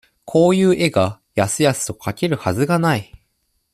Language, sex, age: Japanese, male, 19-29